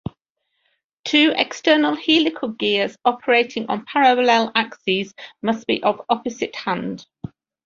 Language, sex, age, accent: English, female, 50-59, England English